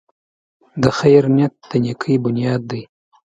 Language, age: Pashto, 30-39